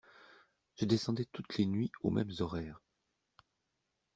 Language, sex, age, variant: French, male, 50-59, Français de métropole